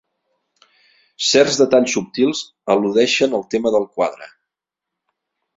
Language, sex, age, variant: Catalan, male, 40-49, Central